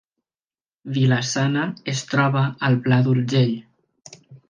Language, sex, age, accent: Catalan, male, 19-29, valencià